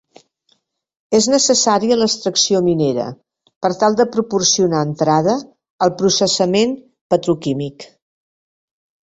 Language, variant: Catalan, Septentrional